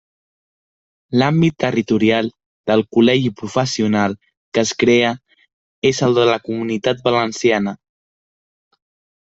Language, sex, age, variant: Catalan, male, under 19, Central